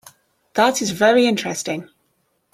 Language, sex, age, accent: English, female, 30-39, England English